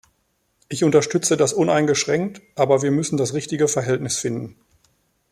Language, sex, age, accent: German, male, 30-39, Deutschland Deutsch